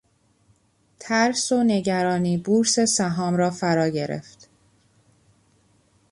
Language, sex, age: Persian, female, 19-29